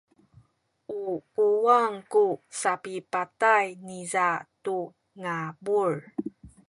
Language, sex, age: Sakizaya, female, 30-39